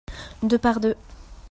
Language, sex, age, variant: French, female, 19-29, Français de métropole